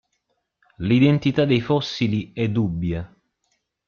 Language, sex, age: Italian, male, 30-39